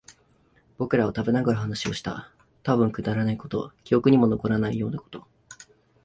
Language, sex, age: Japanese, male, 19-29